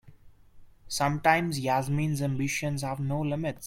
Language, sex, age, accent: English, male, 19-29, India and South Asia (India, Pakistan, Sri Lanka)